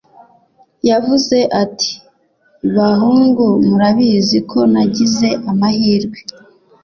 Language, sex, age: Kinyarwanda, female, 40-49